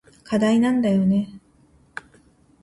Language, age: Japanese, 50-59